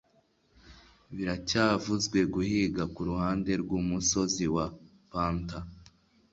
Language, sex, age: Kinyarwanda, male, under 19